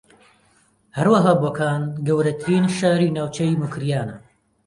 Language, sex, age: Central Kurdish, male, 30-39